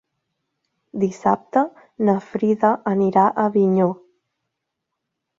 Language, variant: Catalan, Central